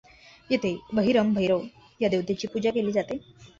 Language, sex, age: Marathi, female, 19-29